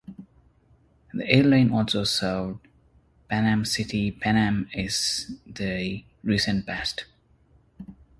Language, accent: English, India and South Asia (India, Pakistan, Sri Lanka)